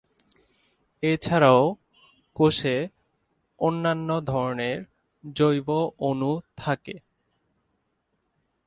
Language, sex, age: Bengali, male, 19-29